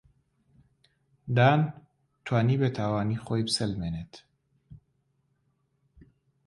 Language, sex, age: Central Kurdish, male, 19-29